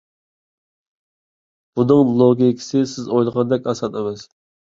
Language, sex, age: Uyghur, male, 19-29